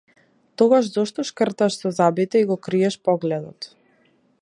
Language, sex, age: Macedonian, female, 19-29